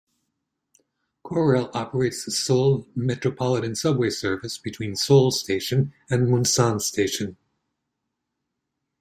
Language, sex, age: English, male, 60-69